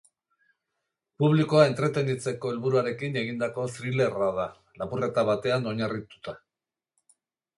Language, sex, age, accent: Basque, male, 60-69, Erdialdekoa edo Nafarra (Gipuzkoa, Nafarroa)